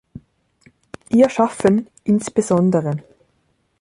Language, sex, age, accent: German, female, 19-29, Schweizerdeutsch